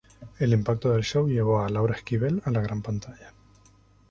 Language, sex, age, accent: Spanish, male, 19-29, España: Islas Canarias